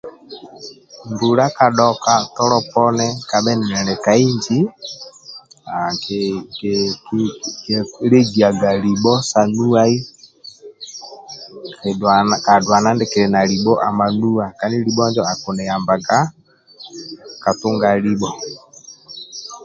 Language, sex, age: Amba (Uganda), male, 50-59